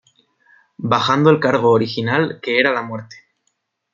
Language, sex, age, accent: Spanish, male, 19-29, España: Norte peninsular (Asturias, Castilla y León, Cantabria, País Vasco, Navarra, Aragón, La Rioja, Guadalajara, Cuenca)